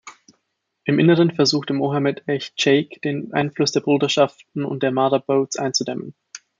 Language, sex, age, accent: German, male, 19-29, Österreichisches Deutsch